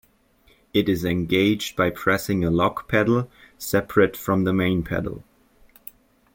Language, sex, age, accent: English, male, 19-29, United States English